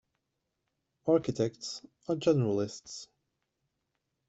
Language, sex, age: English, male, 30-39